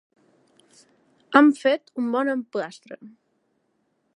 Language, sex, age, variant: Catalan, female, under 19, Nord-Occidental